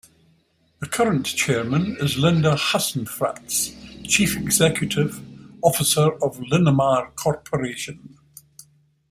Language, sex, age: English, male, 70-79